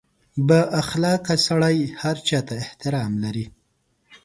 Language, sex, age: Pashto, male, 19-29